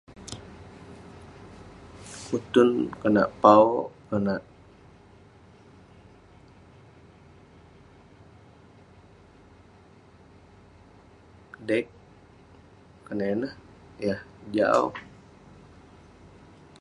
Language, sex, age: Western Penan, male, 19-29